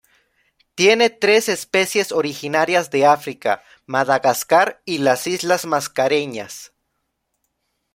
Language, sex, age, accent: Spanish, male, 19-29, México